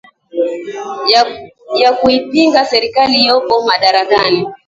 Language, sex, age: Swahili, female, 19-29